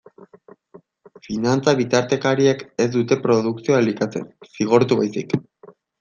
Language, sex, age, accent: Basque, male, 19-29, Erdialdekoa edo Nafarra (Gipuzkoa, Nafarroa)